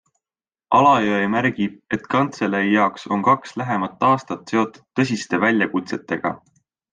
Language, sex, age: Estonian, male, 19-29